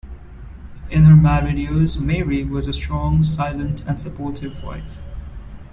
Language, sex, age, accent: English, male, 19-29, India and South Asia (India, Pakistan, Sri Lanka)